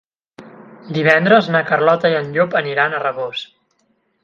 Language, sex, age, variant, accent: Catalan, male, 19-29, Central, central